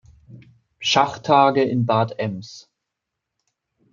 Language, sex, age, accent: German, male, 19-29, Deutschland Deutsch